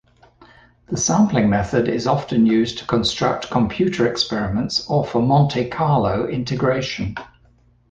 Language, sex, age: English, male, 60-69